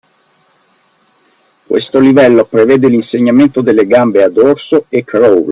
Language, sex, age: Italian, male, 40-49